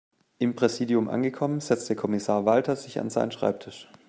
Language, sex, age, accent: German, male, 19-29, Deutschland Deutsch